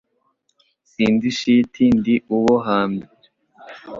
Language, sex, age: Kinyarwanda, male, under 19